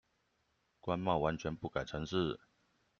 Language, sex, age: Chinese, male, 40-49